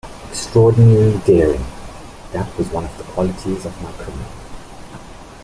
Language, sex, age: English, male, 19-29